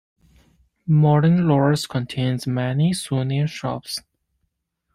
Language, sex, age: English, male, 19-29